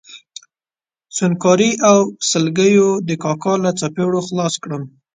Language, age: Pashto, 19-29